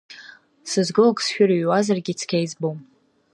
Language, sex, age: Abkhazian, female, under 19